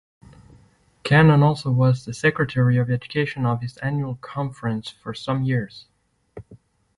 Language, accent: English, United States English